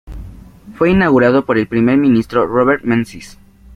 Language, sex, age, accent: Spanish, male, 19-29, España: Norte peninsular (Asturias, Castilla y León, Cantabria, País Vasco, Navarra, Aragón, La Rioja, Guadalajara, Cuenca)